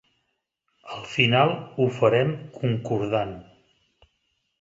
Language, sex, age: Catalan, male, 50-59